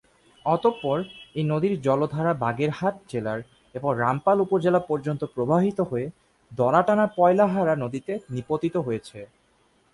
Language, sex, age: Bengali, male, 19-29